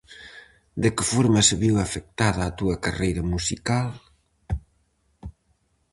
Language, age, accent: Galician, 50-59, Central (gheada)